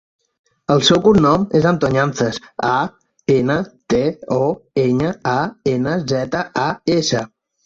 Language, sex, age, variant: Catalan, male, 30-39, Central